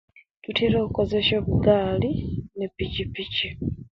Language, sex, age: Kenyi, female, 19-29